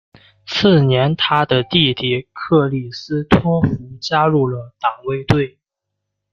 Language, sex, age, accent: Chinese, male, 19-29, 出生地：河北省